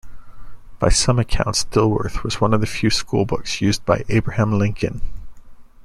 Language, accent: English, United States English